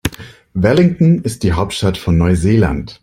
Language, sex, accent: German, male, Deutschland Deutsch